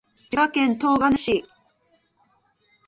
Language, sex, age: Japanese, female, 40-49